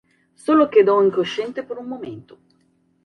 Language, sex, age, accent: Spanish, female, 40-49, Caribe: Cuba, Venezuela, Puerto Rico, República Dominicana, Panamá, Colombia caribeña, México caribeño, Costa del golfo de México